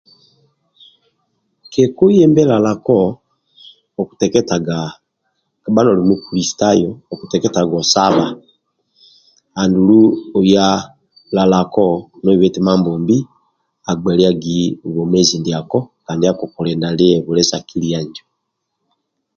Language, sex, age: Amba (Uganda), male, 50-59